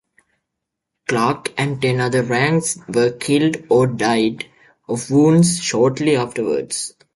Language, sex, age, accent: English, male, 19-29, United States English